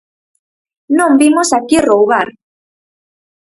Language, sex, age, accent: Galician, female, under 19, Normativo (estándar)